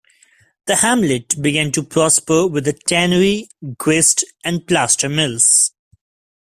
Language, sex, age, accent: English, male, 19-29, India and South Asia (India, Pakistan, Sri Lanka)